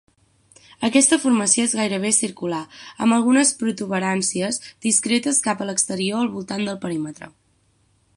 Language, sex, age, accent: Catalan, female, 19-29, central; septentrional